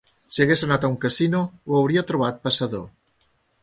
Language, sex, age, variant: Catalan, male, 60-69, Central